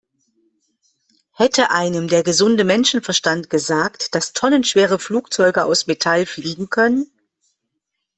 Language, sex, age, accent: German, female, 50-59, Deutschland Deutsch